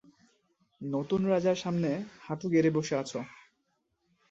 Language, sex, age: Bengali, male, 19-29